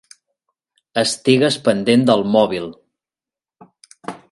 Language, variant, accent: Catalan, Central, Garrotxi